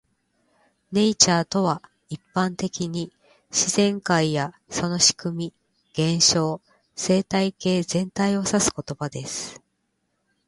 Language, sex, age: Japanese, female, 50-59